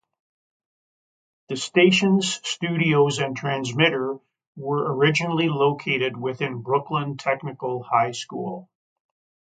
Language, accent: English, Canadian English